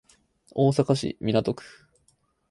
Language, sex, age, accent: Japanese, male, 19-29, 標準語